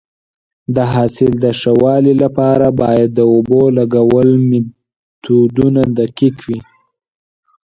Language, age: Pashto, under 19